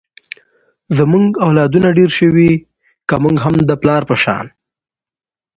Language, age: Pashto, 19-29